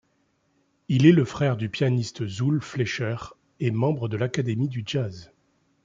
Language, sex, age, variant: French, male, 50-59, Français de métropole